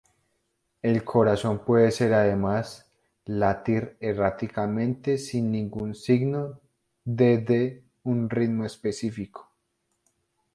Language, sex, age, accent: Spanish, male, 19-29, Andino-Pacífico: Colombia, Perú, Ecuador, oeste de Bolivia y Venezuela andina